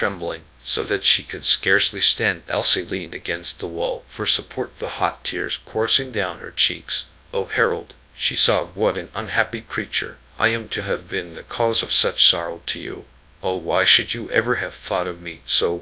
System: TTS, GradTTS